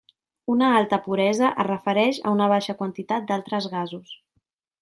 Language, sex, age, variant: Catalan, female, 19-29, Central